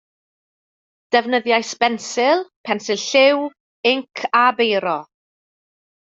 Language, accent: Welsh, Y Deyrnas Unedig Cymraeg